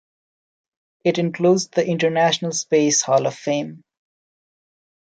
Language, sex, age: English, male, 30-39